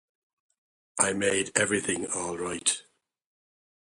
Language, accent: English, Irish English